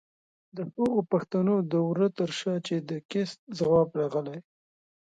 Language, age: Pashto, 19-29